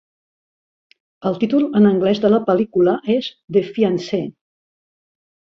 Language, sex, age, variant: Catalan, female, 60-69, Central